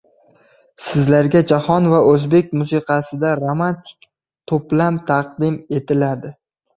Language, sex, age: Uzbek, male, under 19